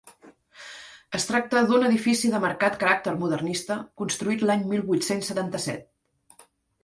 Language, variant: Catalan, Central